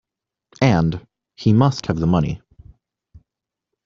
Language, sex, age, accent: English, male, 19-29, United States English